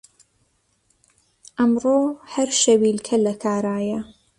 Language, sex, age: Central Kurdish, female, 19-29